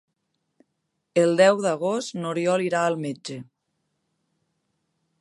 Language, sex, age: Catalan, female, 19-29